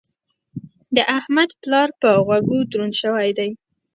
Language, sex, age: Pashto, female, 19-29